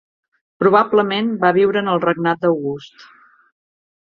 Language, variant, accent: Catalan, Central, central